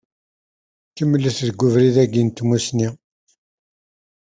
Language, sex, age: Kabyle, male, 60-69